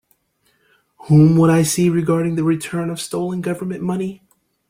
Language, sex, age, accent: English, male, 30-39, United States English